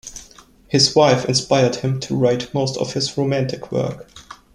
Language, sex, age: English, male, 19-29